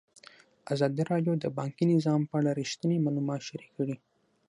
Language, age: Pashto, under 19